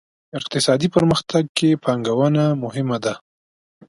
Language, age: Pashto, 19-29